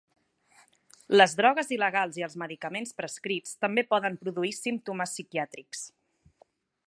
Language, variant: Catalan, Central